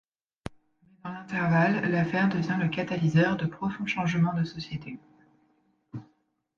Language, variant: French, Français de métropole